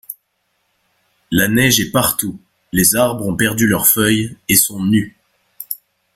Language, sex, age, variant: French, male, 19-29, Français de métropole